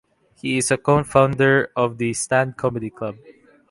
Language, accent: English, Filipino